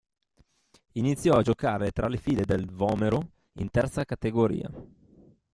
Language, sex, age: Italian, male, 30-39